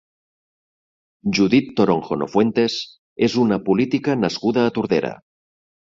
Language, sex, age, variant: Catalan, male, 40-49, Septentrional